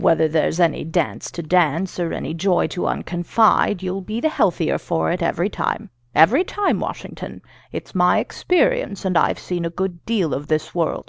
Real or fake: real